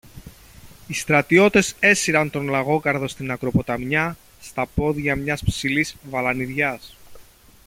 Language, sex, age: Greek, male, 30-39